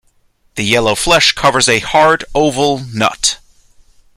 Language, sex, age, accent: English, male, 19-29, United States English